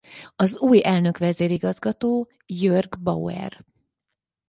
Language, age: Hungarian, 50-59